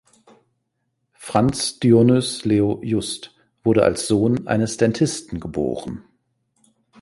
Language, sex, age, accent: German, male, 40-49, Deutschland Deutsch